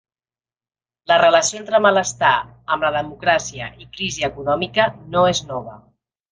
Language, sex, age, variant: Catalan, female, 40-49, Central